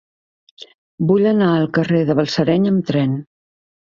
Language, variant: Catalan, Central